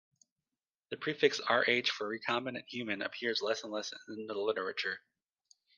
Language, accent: English, United States English